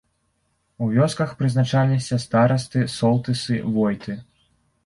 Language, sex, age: Belarusian, male, under 19